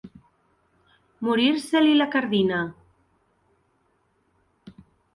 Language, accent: Catalan, valencià